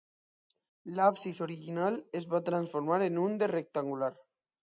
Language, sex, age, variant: Catalan, male, under 19, Alacantí